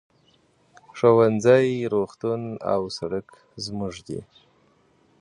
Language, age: Pashto, 30-39